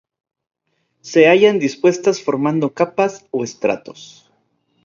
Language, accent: Spanish, México